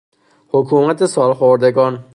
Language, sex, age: Persian, male, 19-29